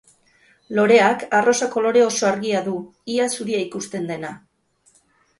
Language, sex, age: Basque, female, 50-59